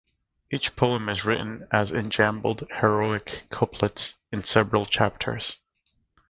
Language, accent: English, United States English